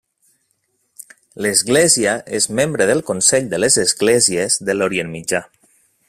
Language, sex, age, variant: Catalan, male, 30-39, Nord-Occidental